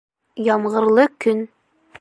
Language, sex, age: Bashkir, female, 30-39